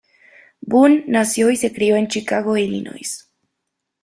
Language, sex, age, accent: Spanish, female, 19-29, México